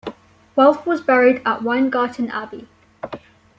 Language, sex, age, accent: English, female, under 19, England English